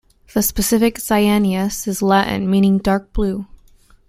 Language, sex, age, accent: English, female, 19-29, United States English